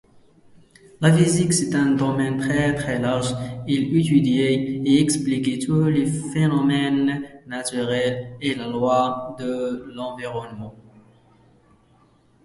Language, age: English, 19-29